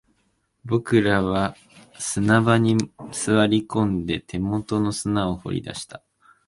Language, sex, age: Japanese, male, under 19